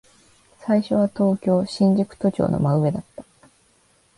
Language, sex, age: Japanese, female, 19-29